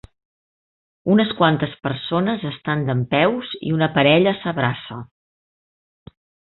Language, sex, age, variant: Catalan, female, 40-49, Central